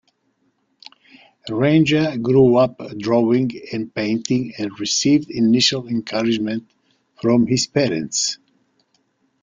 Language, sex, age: English, male, 60-69